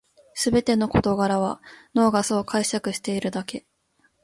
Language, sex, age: Japanese, female, 19-29